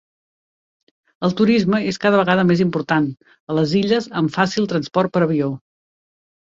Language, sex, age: Catalan, female, 60-69